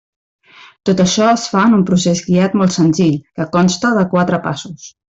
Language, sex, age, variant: Catalan, female, 40-49, Central